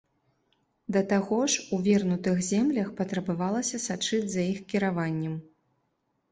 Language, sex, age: Belarusian, female, 30-39